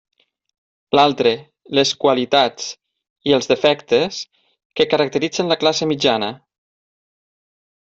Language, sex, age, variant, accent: Catalan, male, 30-39, Valencià meridional, central; valencià